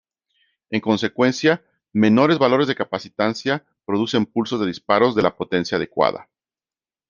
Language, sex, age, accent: Spanish, male, 40-49, México